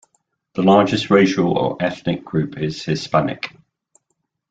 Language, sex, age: English, male, 60-69